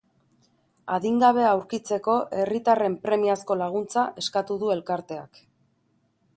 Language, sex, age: Basque, female, 40-49